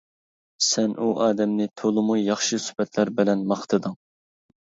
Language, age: Uyghur, 19-29